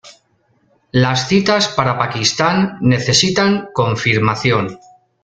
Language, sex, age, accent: Spanish, male, 40-49, España: Centro-Sur peninsular (Madrid, Toledo, Castilla-La Mancha)